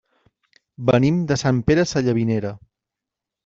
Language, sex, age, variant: Catalan, male, 30-39, Central